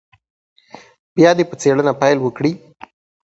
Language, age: Pashto, 19-29